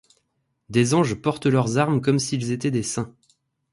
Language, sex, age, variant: French, male, 19-29, Français de métropole